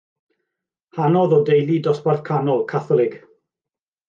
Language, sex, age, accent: Welsh, male, 40-49, Y Deyrnas Unedig Cymraeg